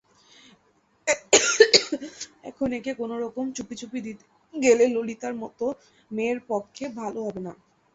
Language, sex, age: Bengali, female, 19-29